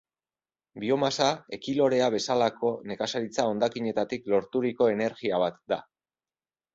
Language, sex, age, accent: Basque, male, 30-39, Mendebalekoa (Araba, Bizkaia, Gipuzkoako mendebaleko herri batzuk)